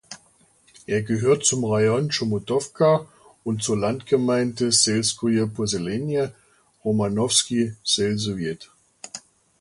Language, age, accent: German, 50-59, Deutschland Deutsch